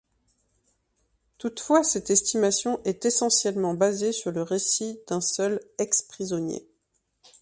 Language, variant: French, Français de métropole